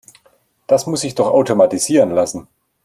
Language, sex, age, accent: German, male, 40-49, Deutschland Deutsch